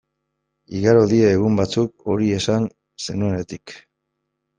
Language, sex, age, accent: Basque, male, 50-59, Mendebalekoa (Araba, Bizkaia, Gipuzkoako mendebaleko herri batzuk)